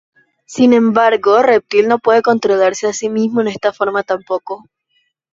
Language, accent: Spanish, Caribe: Cuba, Venezuela, Puerto Rico, República Dominicana, Panamá, Colombia caribeña, México caribeño, Costa del golfo de México